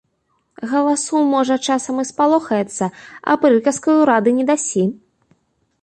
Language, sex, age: Belarusian, female, 19-29